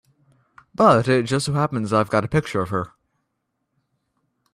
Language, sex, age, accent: English, male, under 19, United States English